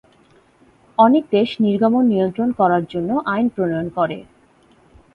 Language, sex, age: Bengali, female, 30-39